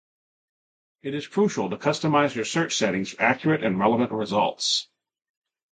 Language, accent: English, United States English